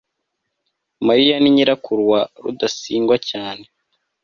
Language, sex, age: Kinyarwanda, male, under 19